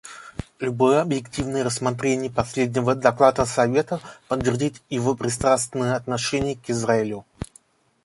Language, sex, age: Russian, male, 19-29